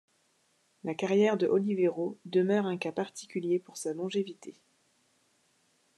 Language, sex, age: French, female, 30-39